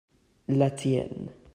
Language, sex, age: French, male, under 19